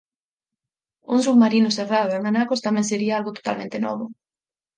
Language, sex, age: Galician, female, 19-29